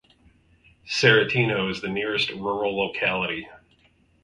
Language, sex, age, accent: English, male, 40-49, United States English